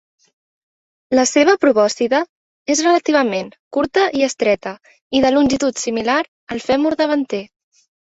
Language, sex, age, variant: Catalan, female, 19-29, Central